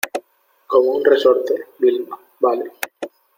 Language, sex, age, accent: Spanish, male, 19-29, España: Norte peninsular (Asturias, Castilla y León, Cantabria, País Vasco, Navarra, Aragón, La Rioja, Guadalajara, Cuenca)